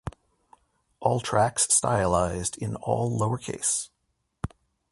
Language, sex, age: English, male, 40-49